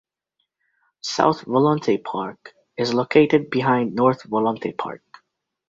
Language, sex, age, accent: English, male, under 19, England English